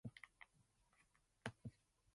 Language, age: English, 19-29